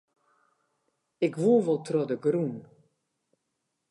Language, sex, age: Western Frisian, female, 60-69